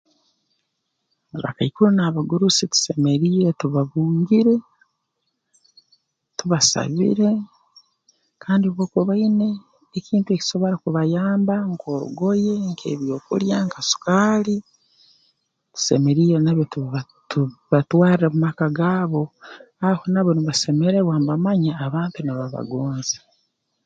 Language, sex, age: Tooro, female, 40-49